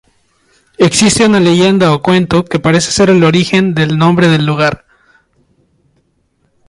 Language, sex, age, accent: Spanish, male, 19-29, Andino-Pacífico: Colombia, Perú, Ecuador, oeste de Bolivia y Venezuela andina